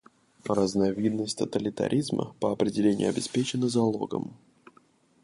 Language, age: Russian, 30-39